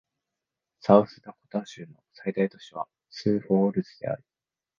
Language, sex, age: Japanese, male, 19-29